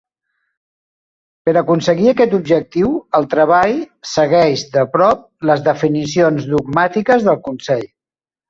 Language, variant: Catalan, Central